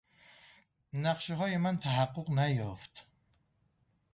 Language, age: Persian, 30-39